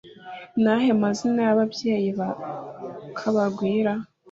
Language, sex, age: Kinyarwanda, female, 19-29